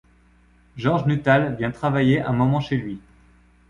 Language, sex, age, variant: French, male, 40-49, Français de métropole